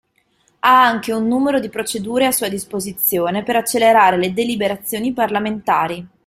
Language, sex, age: Italian, female, 30-39